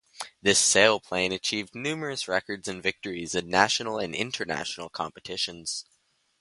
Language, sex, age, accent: English, male, under 19, Canadian English